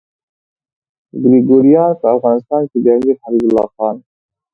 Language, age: Pashto, 19-29